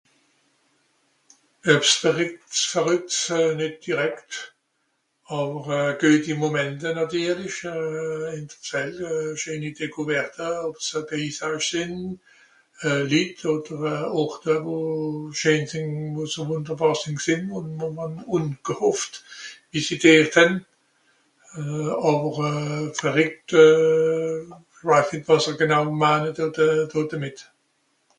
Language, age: Swiss German, 60-69